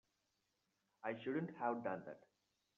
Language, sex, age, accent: English, male, 19-29, India and South Asia (India, Pakistan, Sri Lanka)